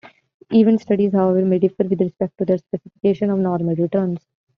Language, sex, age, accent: English, female, 19-29, United States English